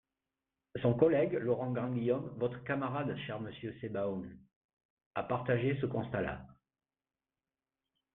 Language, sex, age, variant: French, male, 50-59, Français de métropole